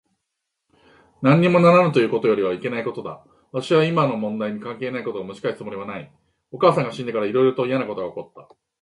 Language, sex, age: Japanese, male, 40-49